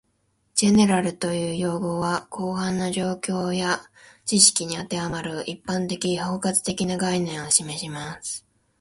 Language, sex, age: Japanese, female, 19-29